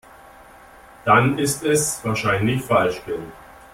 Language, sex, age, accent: German, male, 50-59, Deutschland Deutsch